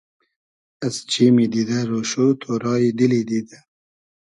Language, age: Hazaragi, 19-29